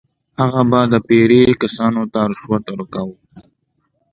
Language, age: Pashto, 19-29